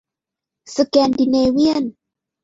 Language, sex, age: Thai, female, 30-39